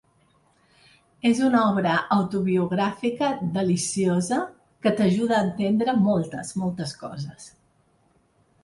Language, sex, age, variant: Catalan, female, 60-69, Central